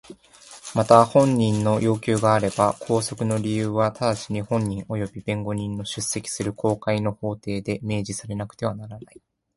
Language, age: Japanese, 19-29